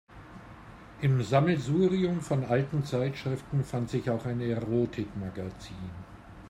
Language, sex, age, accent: German, male, 50-59, Deutschland Deutsch